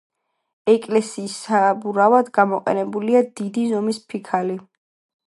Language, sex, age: Georgian, female, 19-29